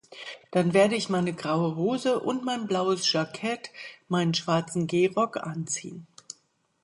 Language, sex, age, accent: German, female, 50-59, Deutschland Deutsch